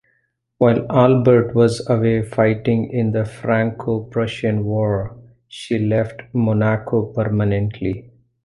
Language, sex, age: English, male, 40-49